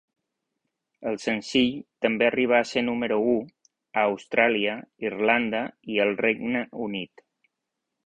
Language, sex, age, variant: Catalan, male, 50-59, Balear